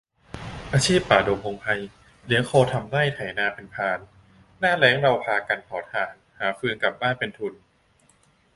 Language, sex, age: Thai, male, under 19